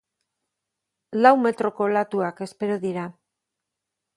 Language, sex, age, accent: Basque, female, 50-59, Mendebalekoa (Araba, Bizkaia, Gipuzkoako mendebaleko herri batzuk)